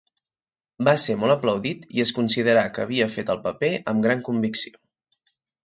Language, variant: Catalan, Central